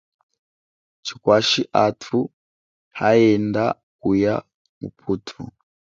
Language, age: Chokwe, 19-29